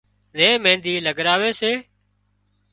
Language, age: Wadiyara Koli, 30-39